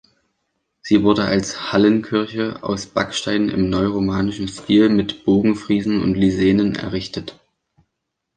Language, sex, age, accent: German, male, under 19, Deutschland Deutsch